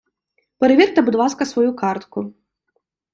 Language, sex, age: Ukrainian, female, 19-29